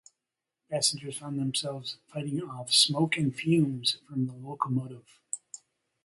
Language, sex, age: English, male, 50-59